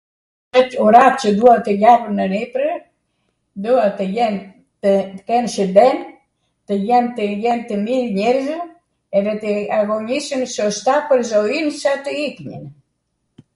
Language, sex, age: Arvanitika Albanian, female, 70-79